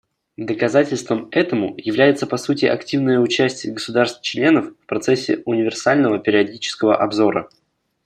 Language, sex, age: Russian, male, under 19